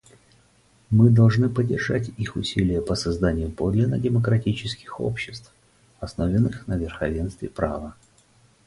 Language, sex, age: Russian, male, 40-49